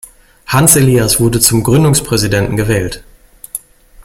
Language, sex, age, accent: German, male, 40-49, Deutschland Deutsch